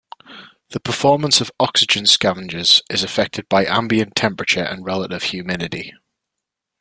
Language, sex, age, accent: English, male, 19-29, England English